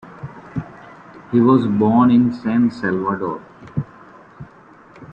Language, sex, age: English, male, 30-39